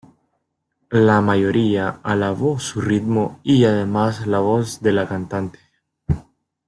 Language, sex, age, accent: Spanish, male, 19-29, América central